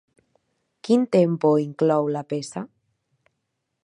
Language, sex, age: Catalan, female, 19-29